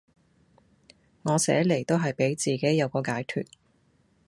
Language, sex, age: Cantonese, female, 40-49